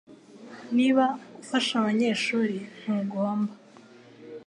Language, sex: Kinyarwanda, female